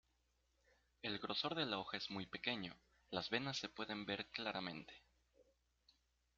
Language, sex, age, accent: Spanish, male, 19-29, México